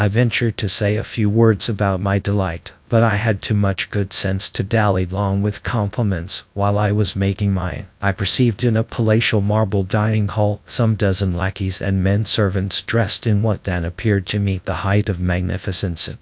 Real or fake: fake